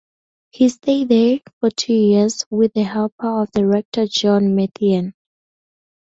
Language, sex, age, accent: English, female, 19-29, Southern African (South Africa, Zimbabwe, Namibia)